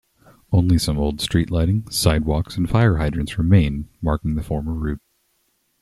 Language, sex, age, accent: English, male, 19-29, United States English